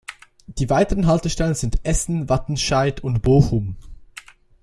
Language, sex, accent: German, male, Schweizerdeutsch